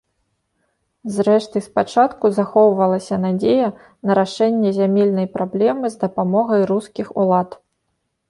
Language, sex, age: Belarusian, female, 30-39